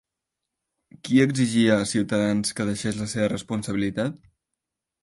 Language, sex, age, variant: Catalan, male, 19-29, Central